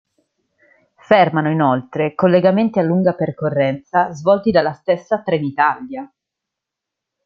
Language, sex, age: Italian, female, 30-39